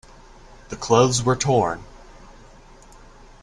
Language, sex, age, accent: English, male, under 19, United States English